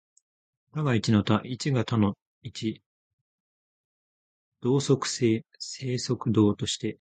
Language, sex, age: Japanese, male, 19-29